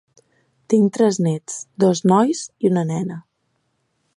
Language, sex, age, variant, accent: Catalan, female, 19-29, Balear, mallorquí